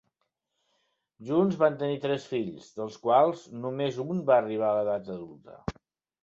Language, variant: Catalan, Central